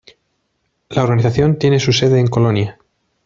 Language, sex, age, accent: Spanish, male, 40-49, España: Centro-Sur peninsular (Madrid, Toledo, Castilla-La Mancha)